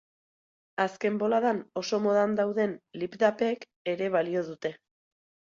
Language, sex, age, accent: Basque, female, 30-39, Erdialdekoa edo Nafarra (Gipuzkoa, Nafarroa)